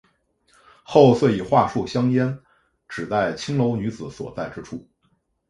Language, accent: Chinese, 出生地：北京市